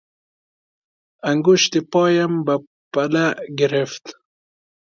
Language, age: Persian, 19-29